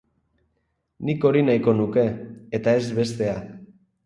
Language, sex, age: Basque, male, 40-49